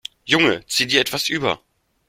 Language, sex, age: German, male, 19-29